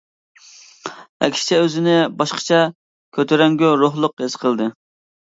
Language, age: Uyghur, 19-29